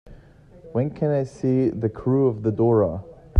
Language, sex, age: English, male, 30-39